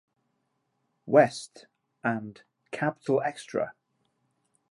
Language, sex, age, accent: English, male, 40-49, England English